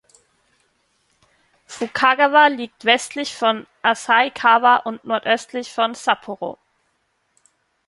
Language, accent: German, Österreichisches Deutsch